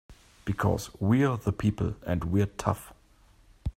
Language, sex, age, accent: English, male, 30-39, United States English